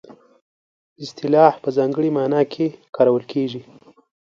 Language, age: Pashto, under 19